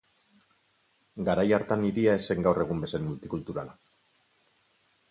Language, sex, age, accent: Basque, male, 40-49, Mendebalekoa (Araba, Bizkaia, Gipuzkoako mendebaleko herri batzuk)